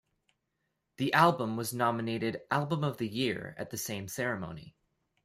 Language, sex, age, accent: English, male, 19-29, Canadian English